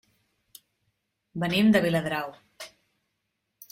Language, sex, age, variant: Catalan, female, 30-39, Central